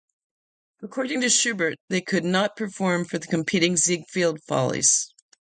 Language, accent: English, United States English